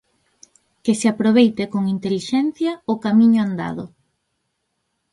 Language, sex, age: Galician, female, 19-29